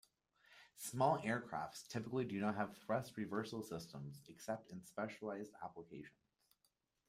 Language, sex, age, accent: English, male, 19-29, Canadian English